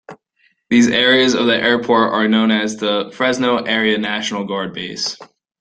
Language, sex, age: English, male, 19-29